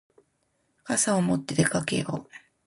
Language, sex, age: Japanese, female, 40-49